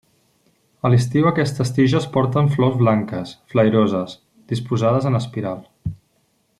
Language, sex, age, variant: Catalan, male, 30-39, Central